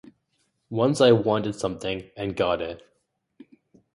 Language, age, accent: English, under 19, United States English